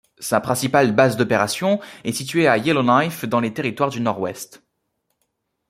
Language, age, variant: French, 19-29, Français de métropole